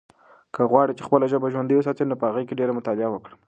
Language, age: Pashto, under 19